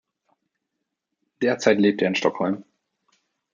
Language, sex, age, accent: German, male, 30-39, Deutschland Deutsch